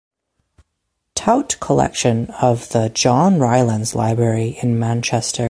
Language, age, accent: English, 19-29, Canadian English